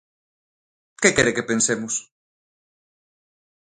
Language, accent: Galician, Normativo (estándar)